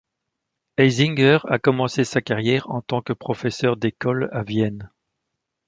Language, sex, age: French, male, 40-49